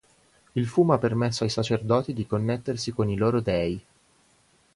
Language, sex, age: Italian, male, 19-29